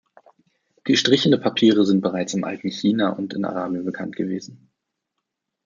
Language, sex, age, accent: German, male, 30-39, Deutschland Deutsch